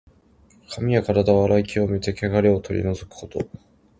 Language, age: Japanese, 19-29